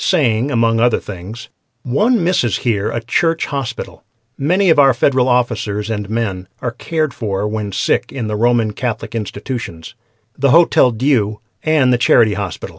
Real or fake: real